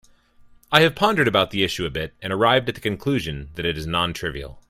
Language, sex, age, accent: English, male, 40-49, United States English